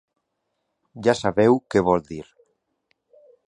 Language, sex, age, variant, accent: Catalan, male, 50-59, Valencià central, valencià